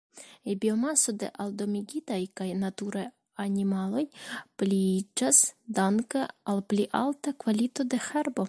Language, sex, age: Esperanto, female, 19-29